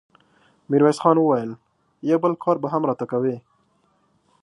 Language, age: Pashto, 19-29